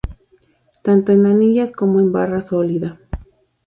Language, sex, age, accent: Spanish, female, 40-49, México